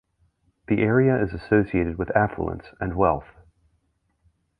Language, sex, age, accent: English, male, 30-39, United States English